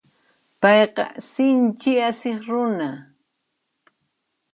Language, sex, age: Puno Quechua, female, 19-29